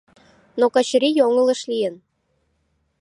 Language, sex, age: Mari, female, 19-29